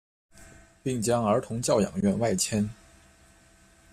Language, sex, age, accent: Chinese, male, 19-29, 出生地：河南省